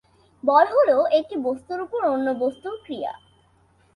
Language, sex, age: Bengali, female, under 19